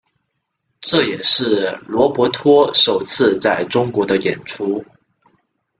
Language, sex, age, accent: Chinese, male, under 19, 出生地：广东省